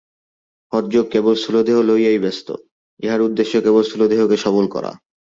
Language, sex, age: Bengali, male, 19-29